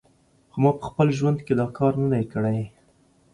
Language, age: Pashto, 19-29